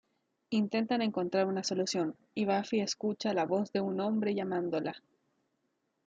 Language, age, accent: Spanish, 19-29, Chileno: Chile, Cuyo